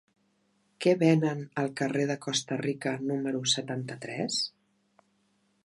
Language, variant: Catalan, Central